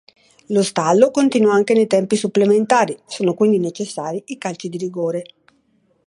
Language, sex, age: Italian, female, 60-69